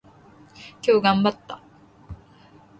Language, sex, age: Japanese, female, under 19